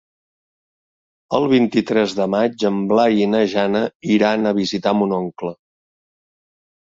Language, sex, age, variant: Catalan, male, 50-59, Central